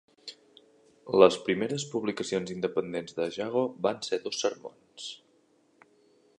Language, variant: Catalan, Central